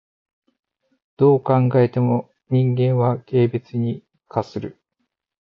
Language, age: Japanese, 40-49